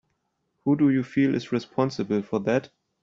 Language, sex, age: English, male, 30-39